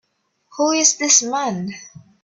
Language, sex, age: English, female, under 19